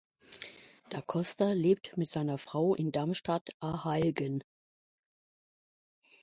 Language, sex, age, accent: German, female, 50-59, Deutschland Deutsch